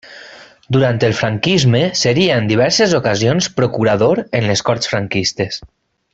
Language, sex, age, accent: Catalan, male, 30-39, valencià; valencià meridional